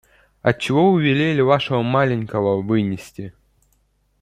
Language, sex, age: Russian, male, under 19